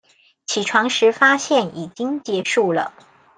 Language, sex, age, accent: Chinese, female, 40-49, 出生地：臺中市